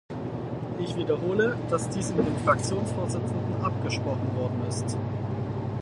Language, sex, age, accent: German, male, 19-29, Deutschland Deutsch